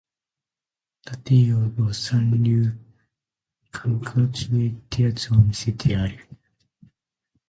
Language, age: Japanese, 19-29